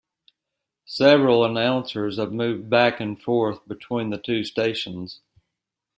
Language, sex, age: English, male, 50-59